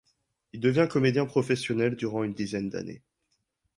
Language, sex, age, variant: French, male, 19-29, Français de métropole